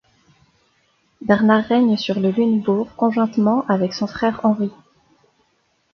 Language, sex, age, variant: French, female, 30-39, Français de métropole